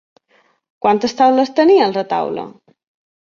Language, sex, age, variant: Catalan, female, 30-39, Balear